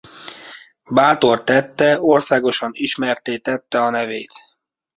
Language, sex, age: Hungarian, male, 30-39